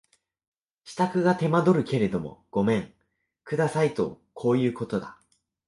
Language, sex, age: Japanese, male, 19-29